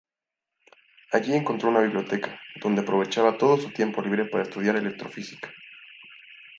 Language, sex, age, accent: Spanish, male, 19-29, México